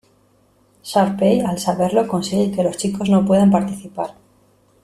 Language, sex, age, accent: Spanish, female, 30-39, España: Norte peninsular (Asturias, Castilla y León, Cantabria, País Vasco, Navarra, Aragón, La Rioja, Guadalajara, Cuenca)